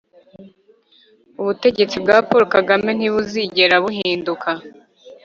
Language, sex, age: Kinyarwanda, female, 19-29